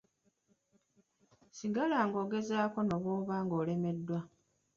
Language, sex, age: Ganda, female, 40-49